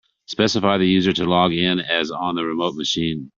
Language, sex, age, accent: English, male, 50-59, United States English